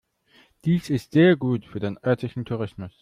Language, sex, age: German, male, 19-29